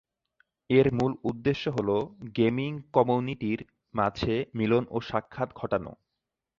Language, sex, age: Bengali, male, 19-29